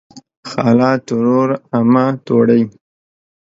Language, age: Pashto, 19-29